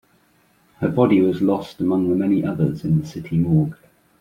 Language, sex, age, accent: English, male, 50-59, England English